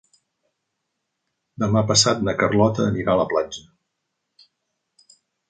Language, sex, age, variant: Catalan, male, 50-59, Septentrional